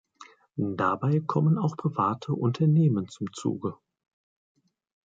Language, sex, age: German, male, 30-39